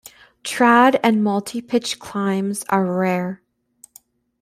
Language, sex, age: English, female, 19-29